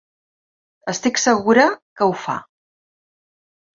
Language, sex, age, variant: Catalan, female, 50-59, Central